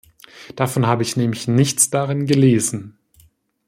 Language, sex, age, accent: German, male, 19-29, Deutschland Deutsch